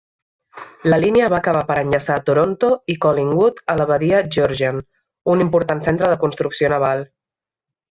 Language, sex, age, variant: Catalan, female, 19-29, Central